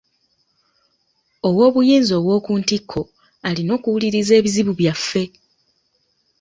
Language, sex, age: Ganda, female, 30-39